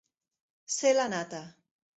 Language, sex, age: Catalan, female, 40-49